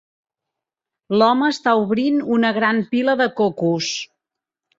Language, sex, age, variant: Catalan, female, 40-49, Central